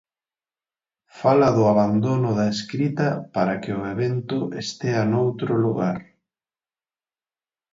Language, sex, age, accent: Galician, male, 30-39, Central (gheada)